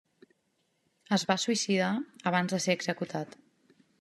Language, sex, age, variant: Catalan, female, 30-39, Central